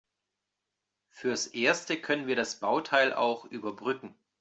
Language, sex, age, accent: German, male, 40-49, Deutschland Deutsch